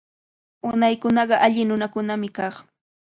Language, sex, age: Cajatambo North Lima Quechua, female, 19-29